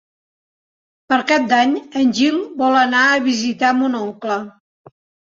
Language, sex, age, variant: Catalan, female, 60-69, Central